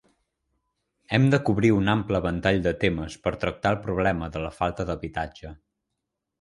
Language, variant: Catalan, Central